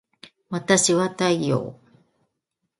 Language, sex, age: Japanese, female, 40-49